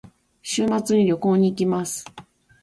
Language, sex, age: Japanese, female, 40-49